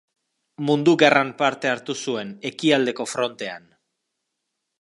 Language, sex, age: Basque, male, 30-39